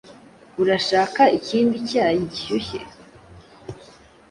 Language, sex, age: Kinyarwanda, female, under 19